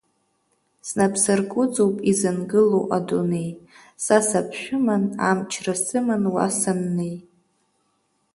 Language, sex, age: Abkhazian, female, under 19